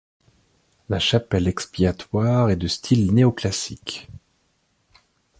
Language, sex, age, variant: French, male, 30-39, Français de métropole